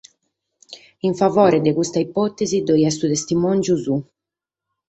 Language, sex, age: Sardinian, female, 30-39